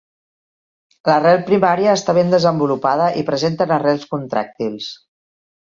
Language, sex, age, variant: Catalan, female, 40-49, Central